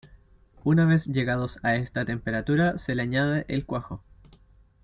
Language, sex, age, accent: Spanish, male, 19-29, Chileno: Chile, Cuyo